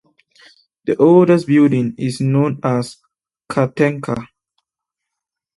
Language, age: English, 19-29